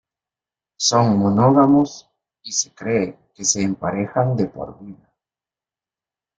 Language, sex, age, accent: Spanish, male, 40-49, América central